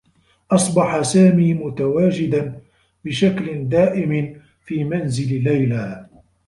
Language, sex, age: Arabic, male, 30-39